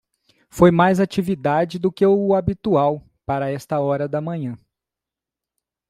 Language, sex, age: Portuguese, male, 40-49